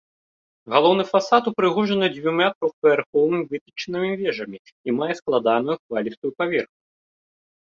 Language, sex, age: Belarusian, male, 19-29